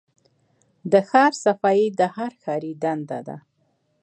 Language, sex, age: Pashto, female, under 19